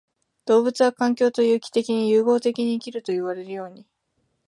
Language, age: Japanese, 19-29